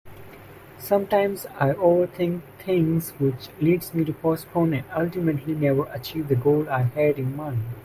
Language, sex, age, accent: English, male, 19-29, United States English